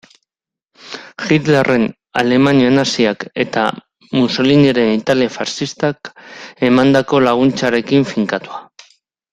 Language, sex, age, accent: Basque, male, 40-49, Mendebalekoa (Araba, Bizkaia, Gipuzkoako mendebaleko herri batzuk)